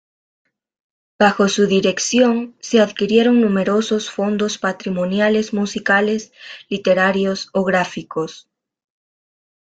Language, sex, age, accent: Spanish, female, 19-29, América central